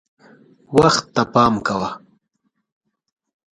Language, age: Pashto, 30-39